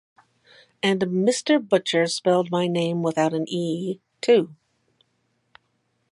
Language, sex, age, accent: English, female, 60-69, United States English